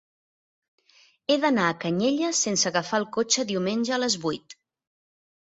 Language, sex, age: Catalan, female, 40-49